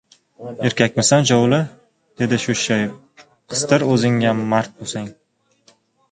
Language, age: Uzbek, 19-29